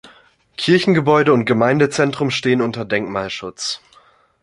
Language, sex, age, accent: German, male, 19-29, Deutschland Deutsch